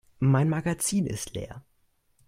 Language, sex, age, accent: German, male, under 19, Deutschland Deutsch